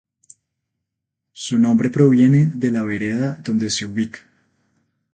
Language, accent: Spanish, Andino-Pacífico: Colombia, Perú, Ecuador, oeste de Bolivia y Venezuela andina